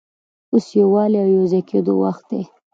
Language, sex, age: Pashto, female, 30-39